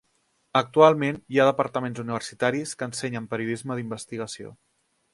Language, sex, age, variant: Catalan, male, 30-39, Central